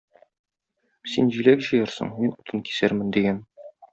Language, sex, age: Tatar, male, 30-39